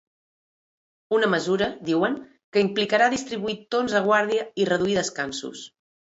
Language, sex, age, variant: Catalan, female, 40-49, Central